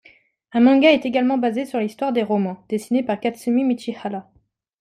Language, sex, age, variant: French, female, 30-39, Français de métropole